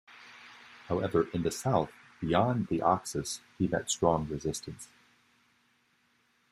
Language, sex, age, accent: English, male, 50-59, United States English